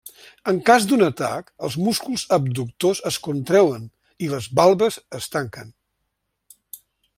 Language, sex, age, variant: Catalan, male, 70-79, Central